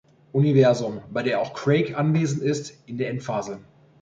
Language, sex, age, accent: German, male, 40-49, Deutschland Deutsch